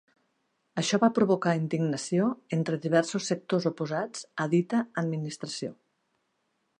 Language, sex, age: Catalan, female, 50-59